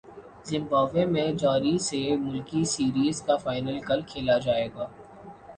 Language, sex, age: Urdu, male, 19-29